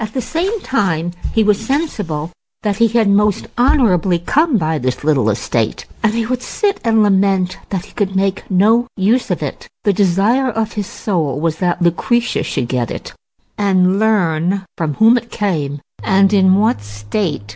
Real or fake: real